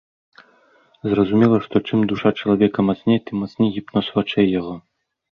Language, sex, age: Belarusian, male, 19-29